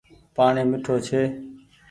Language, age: Goaria, 19-29